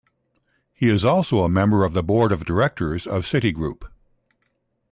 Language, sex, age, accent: English, male, 60-69, United States English